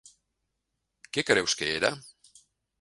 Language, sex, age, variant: Catalan, male, 50-59, Central